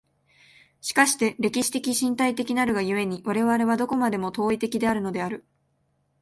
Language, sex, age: Japanese, female, 19-29